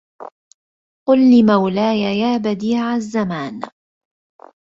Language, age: Arabic, 30-39